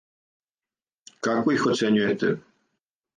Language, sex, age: Serbian, male, 50-59